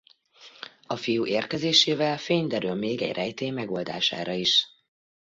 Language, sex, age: Hungarian, female, 40-49